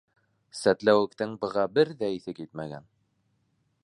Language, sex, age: Bashkir, male, 19-29